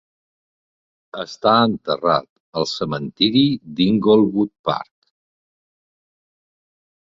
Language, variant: Catalan, Nord-Occidental